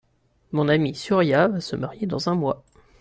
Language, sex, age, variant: French, male, 19-29, Français de métropole